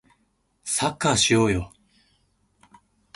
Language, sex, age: Japanese, male, 19-29